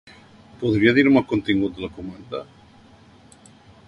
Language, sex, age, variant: Catalan, male, 50-59, Central